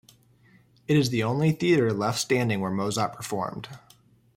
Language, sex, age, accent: English, male, 30-39, United States English